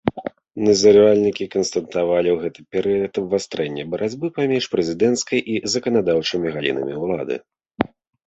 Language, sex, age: Belarusian, male, 30-39